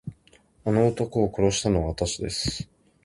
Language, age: Japanese, 19-29